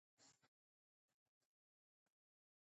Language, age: Pashto, 19-29